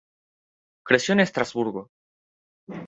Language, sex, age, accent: Spanish, male, under 19, Rioplatense: Argentina, Uruguay, este de Bolivia, Paraguay